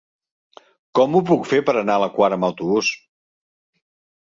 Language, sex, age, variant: Catalan, male, 60-69, Central